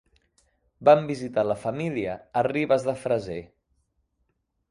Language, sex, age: Catalan, male, 40-49